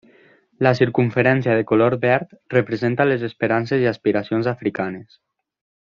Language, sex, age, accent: Catalan, male, 19-29, valencià